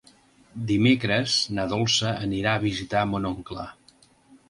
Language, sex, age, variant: Catalan, male, 60-69, Central